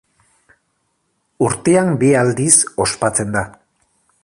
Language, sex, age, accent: Basque, male, 40-49, Mendebalekoa (Araba, Bizkaia, Gipuzkoako mendebaleko herri batzuk)